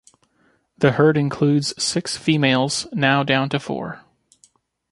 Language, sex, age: English, male, 30-39